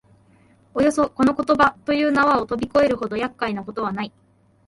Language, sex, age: Japanese, female, 19-29